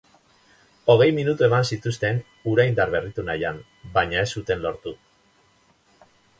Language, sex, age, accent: Basque, male, 50-59, Mendebalekoa (Araba, Bizkaia, Gipuzkoako mendebaleko herri batzuk)